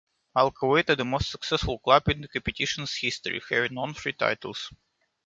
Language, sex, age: English, male, 19-29